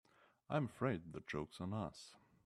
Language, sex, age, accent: English, male, 30-39, England English